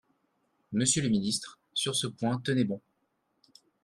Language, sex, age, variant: French, male, 19-29, Français de métropole